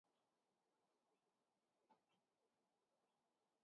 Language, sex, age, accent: Basque, male, 60-69, Mendebalekoa (Araba, Bizkaia, Gipuzkoako mendebaleko herri batzuk)